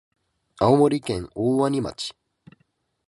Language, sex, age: Japanese, male, 19-29